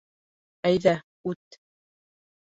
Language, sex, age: Bashkir, female, 30-39